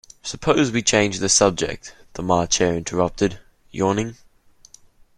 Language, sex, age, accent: English, male, under 19, Australian English